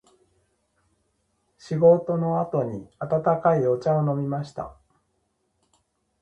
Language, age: Japanese, 40-49